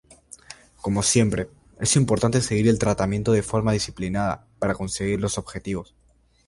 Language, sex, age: Spanish, male, 19-29